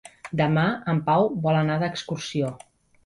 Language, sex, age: Catalan, female, 40-49